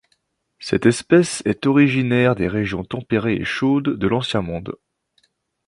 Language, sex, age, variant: French, male, 19-29, Français de métropole